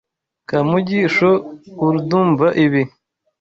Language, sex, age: Kinyarwanda, male, 19-29